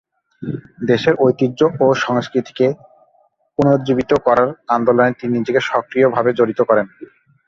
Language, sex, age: Bengali, male, 30-39